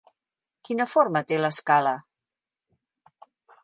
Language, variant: Catalan, Central